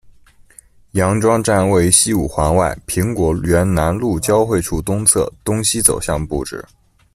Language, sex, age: Chinese, male, under 19